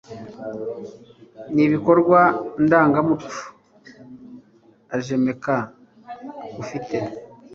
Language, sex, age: Kinyarwanda, male, 50-59